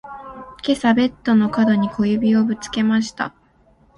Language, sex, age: Japanese, female, 19-29